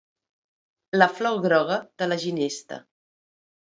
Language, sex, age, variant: Catalan, female, 40-49, Central